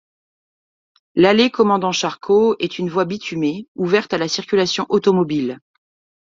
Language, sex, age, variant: French, female, 40-49, Français de métropole